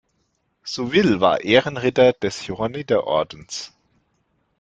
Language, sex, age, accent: German, male, 40-49, Deutschland Deutsch